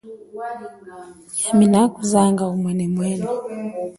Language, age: Chokwe, 40-49